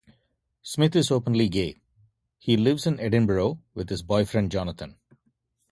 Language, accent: English, India and South Asia (India, Pakistan, Sri Lanka)